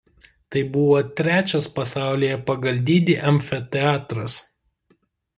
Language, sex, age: Lithuanian, male, 19-29